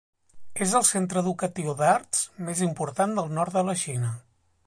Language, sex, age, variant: Catalan, male, 40-49, Central